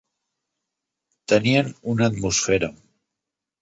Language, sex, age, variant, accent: Catalan, male, 40-49, Central, central